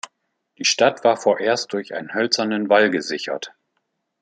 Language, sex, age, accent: German, male, 50-59, Deutschland Deutsch